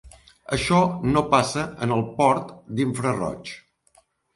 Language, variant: Catalan, Central